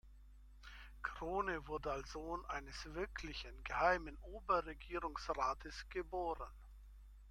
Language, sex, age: German, male, 50-59